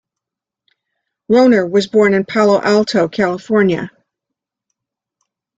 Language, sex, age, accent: English, female, 70-79, United States English